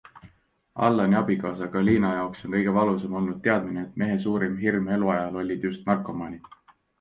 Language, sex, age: Estonian, male, 19-29